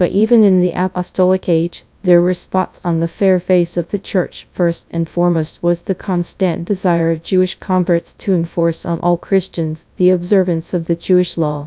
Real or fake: fake